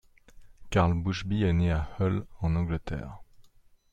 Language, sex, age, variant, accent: French, male, 30-39, Français d'Europe, Français de Suisse